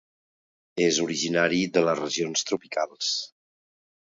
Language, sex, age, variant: Catalan, male, 50-59, Central